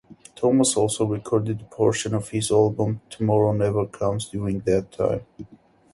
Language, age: English, 19-29